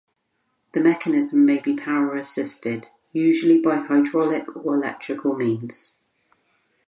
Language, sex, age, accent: English, female, 30-39, England English